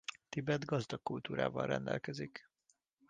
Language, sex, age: Hungarian, male, 30-39